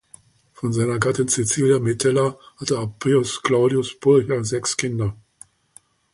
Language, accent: German, Deutschland Deutsch